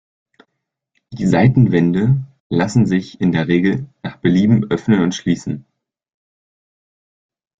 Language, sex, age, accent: German, male, under 19, Deutschland Deutsch